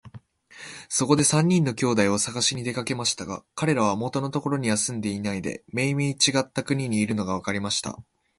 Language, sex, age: Japanese, male, 19-29